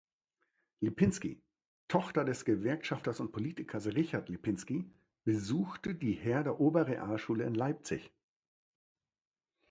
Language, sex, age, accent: German, male, 50-59, Deutschland Deutsch